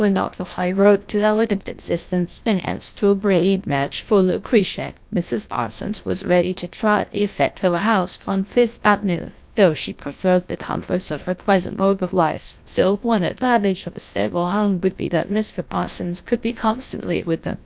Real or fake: fake